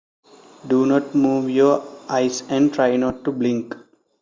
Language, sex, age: English, male, 19-29